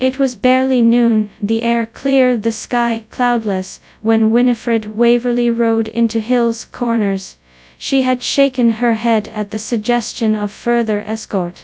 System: TTS, FastPitch